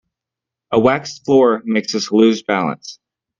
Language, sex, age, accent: English, male, 19-29, United States English